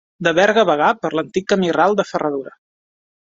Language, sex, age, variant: Catalan, male, 30-39, Central